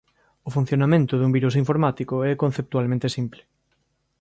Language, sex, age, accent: Galician, male, 30-39, Normativo (estándar)